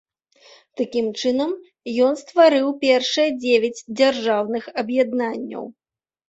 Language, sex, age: Belarusian, female, 30-39